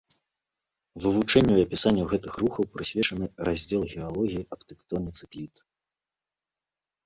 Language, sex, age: Belarusian, male, 30-39